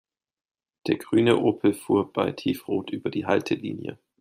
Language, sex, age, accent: German, male, 30-39, Deutschland Deutsch